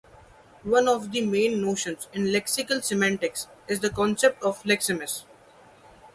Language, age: English, 19-29